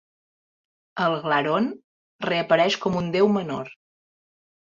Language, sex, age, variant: Catalan, female, 30-39, Central